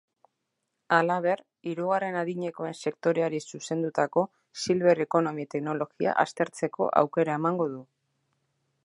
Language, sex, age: Basque, female, 30-39